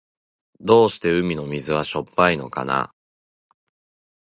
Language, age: Japanese, 19-29